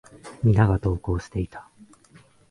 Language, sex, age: Japanese, male, 19-29